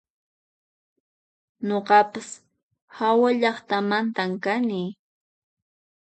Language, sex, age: Puno Quechua, female, 19-29